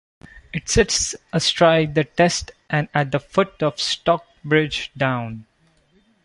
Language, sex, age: English, male, 19-29